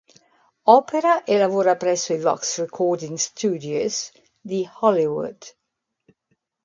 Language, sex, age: Italian, female, 60-69